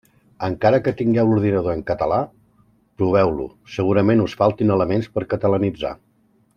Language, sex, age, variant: Catalan, male, 40-49, Central